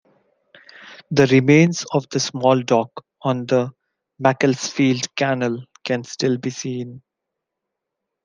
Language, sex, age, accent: English, male, 19-29, India and South Asia (India, Pakistan, Sri Lanka)